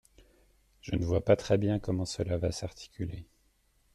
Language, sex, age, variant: French, male, 30-39, Français de métropole